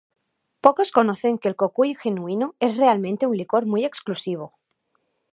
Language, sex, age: Spanish, female, 30-39